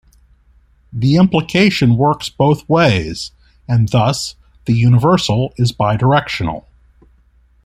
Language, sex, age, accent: English, male, 40-49, United States English